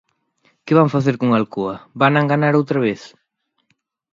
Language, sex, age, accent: Galician, male, 30-39, Normativo (estándar)